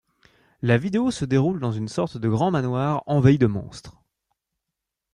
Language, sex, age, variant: French, male, 19-29, Français de métropole